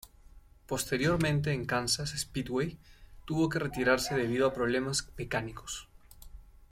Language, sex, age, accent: Spanish, male, 19-29, Andino-Pacífico: Colombia, Perú, Ecuador, oeste de Bolivia y Venezuela andina